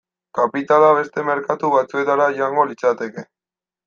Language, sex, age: Basque, male, 19-29